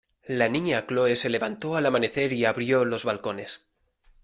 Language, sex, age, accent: Spanish, male, 19-29, España: Centro-Sur peninsular (Madrid, Toledo, Castilla-La Mancha)